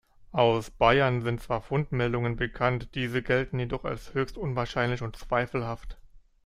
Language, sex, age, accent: German, male, 30-39, Deutschland Deutsch